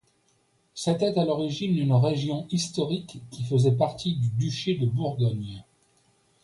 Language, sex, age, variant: French, male, 60-69, Français de métropole